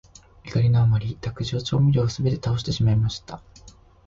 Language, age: Japanese, 19-29